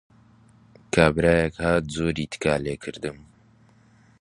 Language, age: Central Kurdish, 19-29